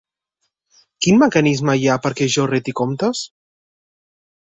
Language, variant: Catalan, Central